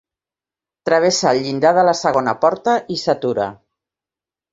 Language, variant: Catalan, Central